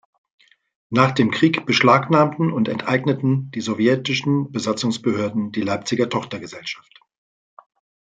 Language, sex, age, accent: German, male, 50-59, Deutschland Deutsch